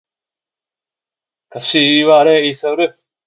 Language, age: Japanese, 30-39